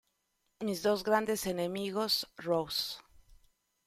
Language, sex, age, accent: Spanish, female, 40-49, México